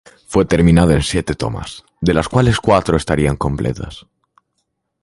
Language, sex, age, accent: Spanish, male, under 19, España: Norte peninsular (Asturias, Castilla y León, Cantabria, País Vasco, Navarra, Aragón, La Rioja, Guadalajara, Cuenca)